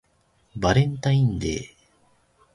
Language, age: Japanese, 30-39